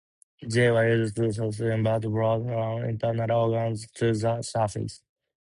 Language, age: English, 19-29